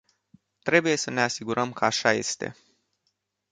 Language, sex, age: Romanian, male, 19-29